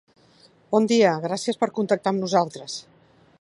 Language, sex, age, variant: Catalan, female, 50-59, Central